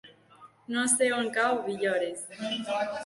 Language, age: Catalan, 19-29